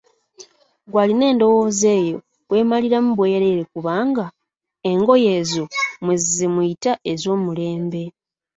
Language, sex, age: Ganda, female, 19-29